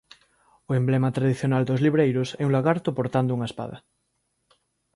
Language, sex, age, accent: Galician, male, 30-39, Normativo (estándar)